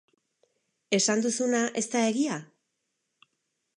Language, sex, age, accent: Basque, female, 50-59, Erdialdekoa edo Nafarra (Gipuzkoa, Nafarroa)